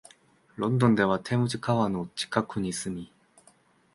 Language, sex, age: Japanese, male, 19-29